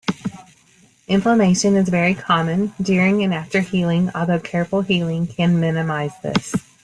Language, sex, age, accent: English, female, 40-49, United States English